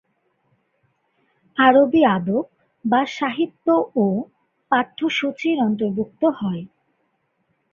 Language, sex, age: Bengali, female, 19-29